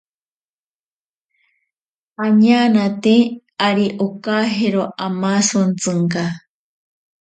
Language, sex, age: Ashéninka Perené, female, 40-49